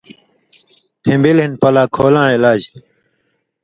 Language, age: Indus Kohistani, 30-39